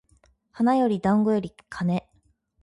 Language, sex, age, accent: Japanese, female, 30-39, 標準語